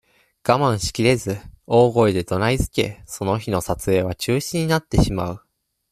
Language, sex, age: Japanese, male, 19-29